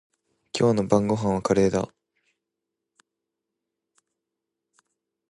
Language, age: Japanese, 19-29